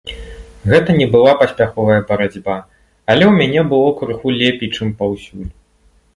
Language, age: Belarusian, 19-29